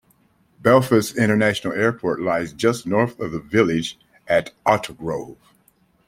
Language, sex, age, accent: English, male, 60-69, United States English